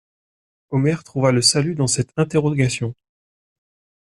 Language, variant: French, Français de métropole